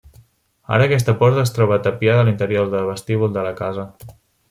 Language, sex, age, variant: Catalan, male, 19-29, Central